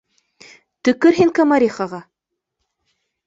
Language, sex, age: Bashkir, female, 30-39